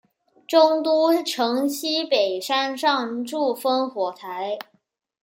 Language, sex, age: Chinese, male, under 19